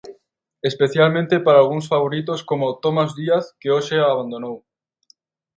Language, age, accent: Galician, under 19, Atlántico (seseo e gheada)